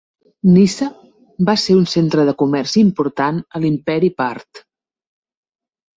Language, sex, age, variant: Catalan, female, 50-59, Central